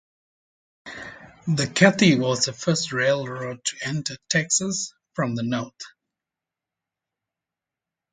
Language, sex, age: English, male, 30-39